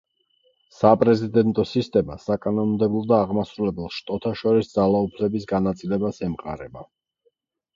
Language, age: Georgian, 50-59